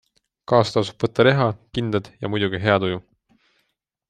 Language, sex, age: Estonian, male, 19-29